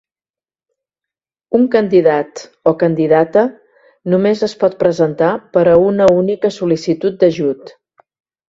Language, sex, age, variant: Catalan, female, 60-69, Central